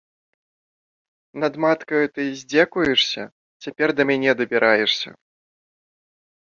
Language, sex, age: Belarusian, male, 19-29